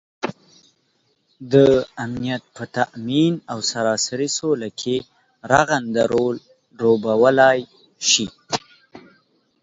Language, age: Pashto, 19-29